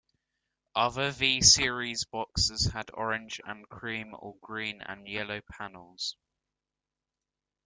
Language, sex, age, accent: English, male, under 19, England English